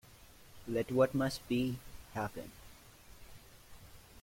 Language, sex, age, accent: English, male, 19-29, United States English